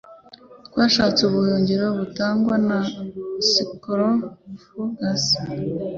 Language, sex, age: Kinyarwanda, female, 19-29